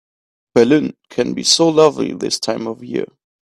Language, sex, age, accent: English, male, 19-29, United States English